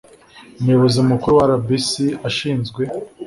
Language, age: Kinyarwanda, 19-29